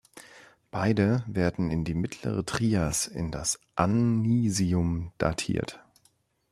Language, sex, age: German, male, 30-39